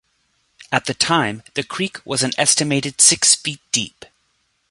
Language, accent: English, United States English